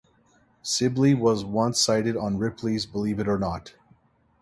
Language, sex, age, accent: English, male, 40-49, Canadian English